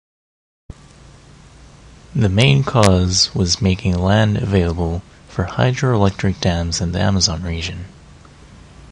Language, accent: English, United States English